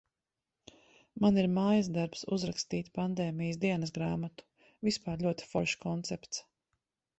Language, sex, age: Latvian, female, 40-49